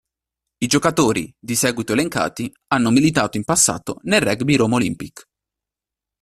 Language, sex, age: Italian, male, 19-29